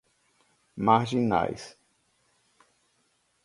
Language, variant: Portuguese, Portuguese (Brasil)